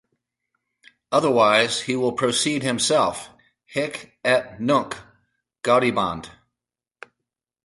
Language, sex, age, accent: English, male, 50-59, United States English